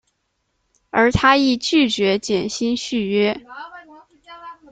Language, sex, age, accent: Chinese, female, 19-29, 出生地：河南省